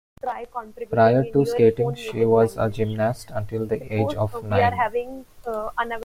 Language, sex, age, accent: English, male, 19-29, India and South Asia (India, Pakistan, Sri Lanka)